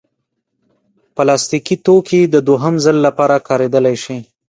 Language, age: Pashto, 19-29